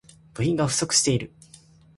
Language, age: Japanese, 19-29